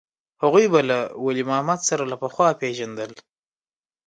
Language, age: Pashto, 19-29